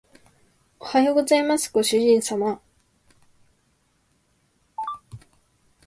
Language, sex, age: Japanese, female, 19-29